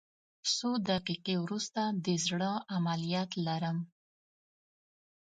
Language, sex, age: Pashto, female, 30-39